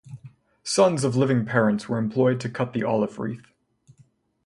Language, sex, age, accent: English, male, 19-29, United States English